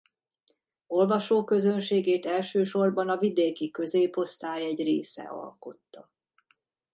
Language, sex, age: Hungarian, female, 50-59